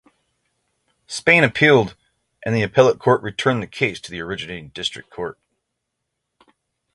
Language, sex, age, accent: English, male, 40-49, United States English; West Coast